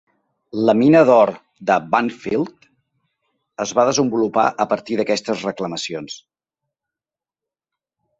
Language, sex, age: Catalan, male, 50-59